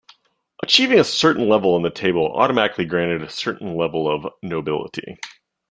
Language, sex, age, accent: English, male, 30-39, United States English